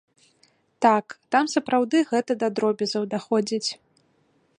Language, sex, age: Belarusian, female, 19-29